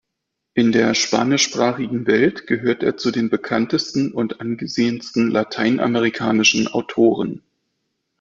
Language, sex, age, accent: German, male, 30-39, Deutschland Deutsch